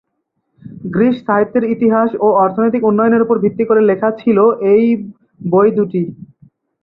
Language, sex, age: Bengali, male, 19-29